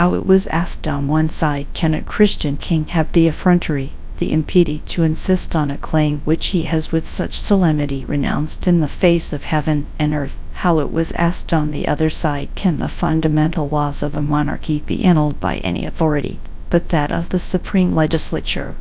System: TTS, GradTTS